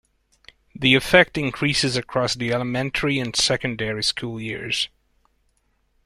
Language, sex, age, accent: English, male, 19-29, United States English